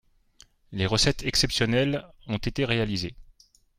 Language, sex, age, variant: French, male, 40-49, Français de métropole